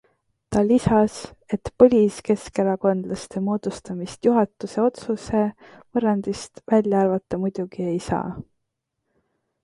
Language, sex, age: Estonian, female, 19-29